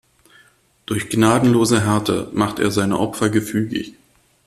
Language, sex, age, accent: German, male, 30-39, Deutschland Deutsch